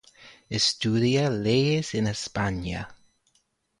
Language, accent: Spanish, España: Centro-Sur peninsular (Madrid, Toledo, Castilla-La Mancha)